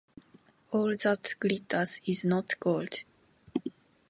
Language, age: Japanese, 19-29